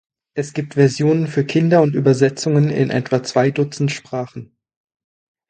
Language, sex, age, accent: German, male, under 19, Deutschland Deutsch